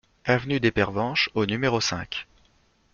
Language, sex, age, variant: French, male, 40-49, Français de métropole